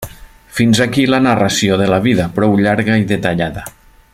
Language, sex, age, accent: Catalan, male, 40-49, valencià